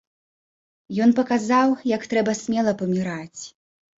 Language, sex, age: Belarusian, female, 19-29